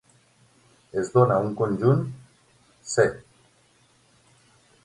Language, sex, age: Catalan, male, 50-59